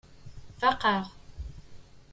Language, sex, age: Kabyle, female, 19-29